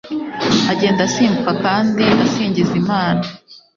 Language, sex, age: Kinyarwanda, female, 19-29